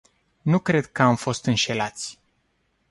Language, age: Romanian, 19-29